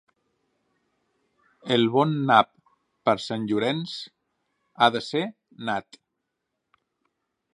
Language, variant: Catalan, Central